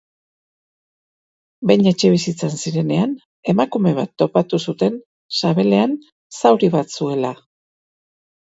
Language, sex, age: Basque, female, 40-49